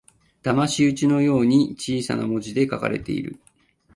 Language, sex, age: Japanese, male, 40-49